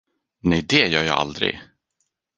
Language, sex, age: Swedish, male, 19-29